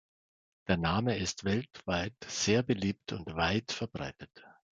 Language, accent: German, Deutschland Deutsch